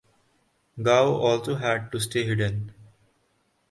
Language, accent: English, India and South Asia (India, Pakistan, Sri Lanka)